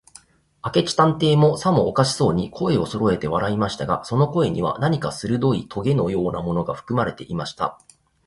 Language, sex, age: Japanese, male, 19-29